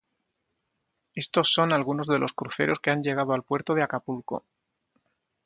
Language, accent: Spanish, España: Sur peninsular (Andalucia, Extremadura, Murcia)